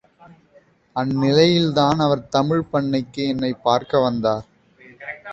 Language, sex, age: Tamil, male, 19-29